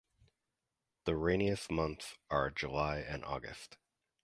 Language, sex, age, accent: English, male, 40-49, United States English